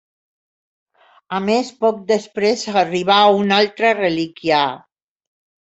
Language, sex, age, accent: Catalan, female, 60-69, valencià